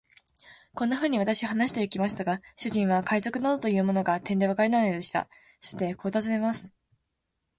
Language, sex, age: Japanese, female, under 19